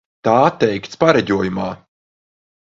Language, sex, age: Latvian, male, 30-39